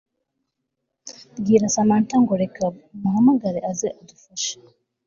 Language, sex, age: Kinyarwanda, female, 19-29